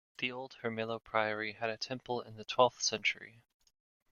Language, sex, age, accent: English, male, 19-29, United States English